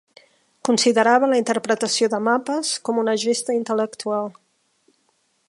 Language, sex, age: Catalan, female, 50-59